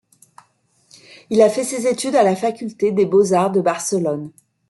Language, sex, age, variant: French, female, 50-59, Français de métropole